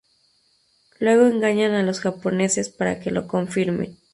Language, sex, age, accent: Spanish, female, 30-39, México